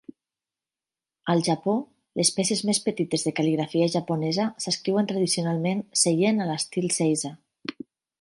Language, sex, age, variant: Catalan, female, 40-49, Nord-Occidental